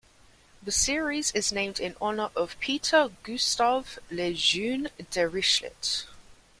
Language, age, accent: English, 19-29, England English